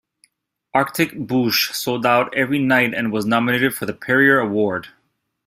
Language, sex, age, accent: English, male, 30-39, United States English